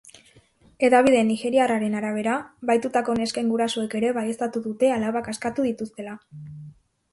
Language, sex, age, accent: Basque, female, 19-29, Erdialdekoa edo Nafarra (Gipuzkoa, Nafarroa)